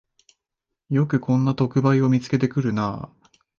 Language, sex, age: Japanese, male, 19-29